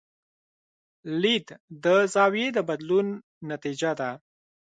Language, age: Pashto, 19-29